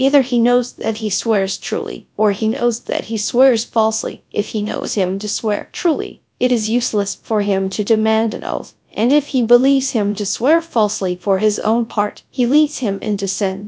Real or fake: fake